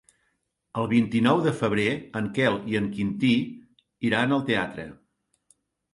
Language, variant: Catalan, Central